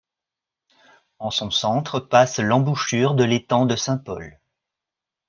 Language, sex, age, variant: French, male, 40-49, Français de métropole